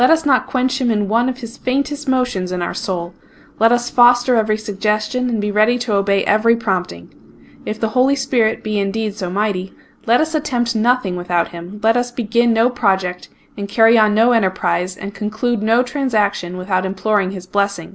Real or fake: real